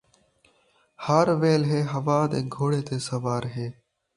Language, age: Saraiki, under 19